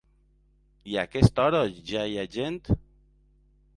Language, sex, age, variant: Catalan, male, 40-49, Valencià meridional